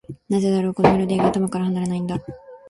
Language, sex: Japanese, female